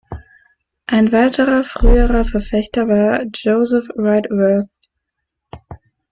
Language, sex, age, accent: German, female, 19-29, Deutschland Deutsch